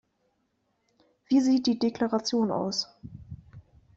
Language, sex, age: German, female, 19-29